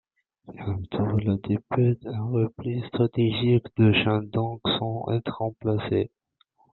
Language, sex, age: French, male, 19-29